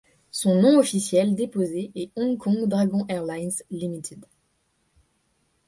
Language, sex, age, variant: French, female, 19-29, Français de métropole